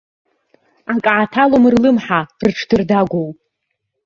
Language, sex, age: Abkhazian, female, under 19